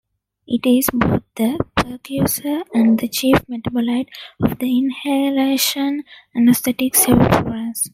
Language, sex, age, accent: English, female, 19-29, India and South Asia (India, Pakistan, Sri Lanka)